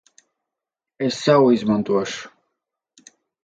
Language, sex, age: Latvian, male, 30-39